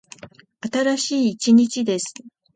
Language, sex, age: Japanese, female, 50-59